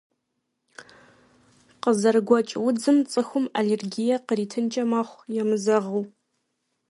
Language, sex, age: Kabardian, female, 19-29